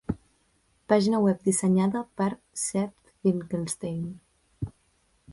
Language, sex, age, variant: Catalan, female, 19-29, Central